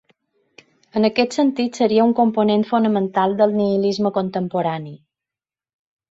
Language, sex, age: Catalan, female, 50-59